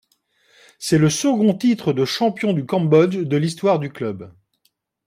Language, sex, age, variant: French, male, 50-59, Français de métropole